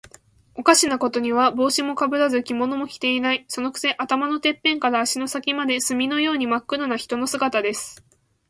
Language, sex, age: Japanese, female, 19-29